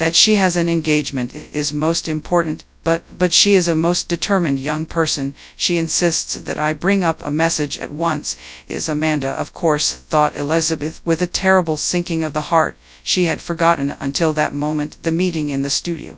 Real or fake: fake